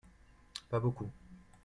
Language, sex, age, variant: French, male, 30-39, Français de métropole